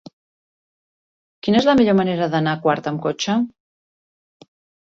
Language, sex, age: Catalan, female, 50-59